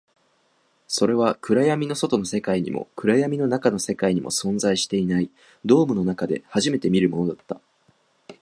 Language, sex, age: Japanese, male, 19-29